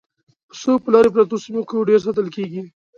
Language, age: Pashto, 19-29